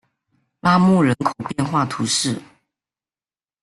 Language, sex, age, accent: Chinese, male, under 19, 出生地：湖南省